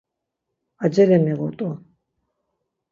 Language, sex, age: Laz, female, 60-69